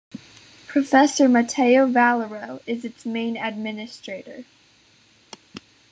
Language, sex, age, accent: English, female, under 19, United States English